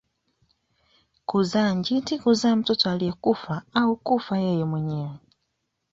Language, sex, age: Swahili, female, 19-29